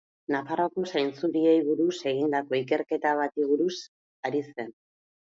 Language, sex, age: Basque, female, 40-49